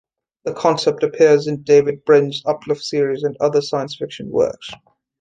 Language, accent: English, England English